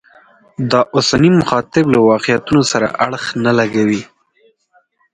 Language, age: Pashto, 19-29